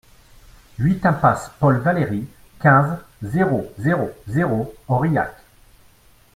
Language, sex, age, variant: French, male, 40-49, Français de métropole